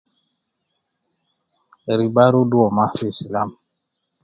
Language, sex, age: Nubi, male, 50-59